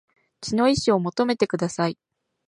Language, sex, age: Japanese, female, 19-29